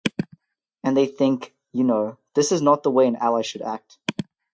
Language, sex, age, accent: English, male, under 19, Australian English